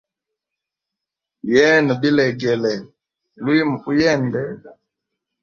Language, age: Hemba, 19-29